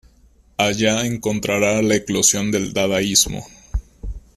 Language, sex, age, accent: Spanish, male, 19-29, México